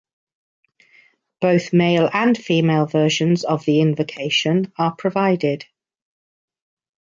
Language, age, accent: English, 50-59, England English